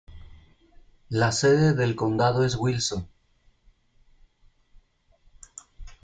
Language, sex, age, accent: Spanish, male, 40-49, México